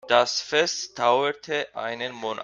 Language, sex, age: German, male, under 19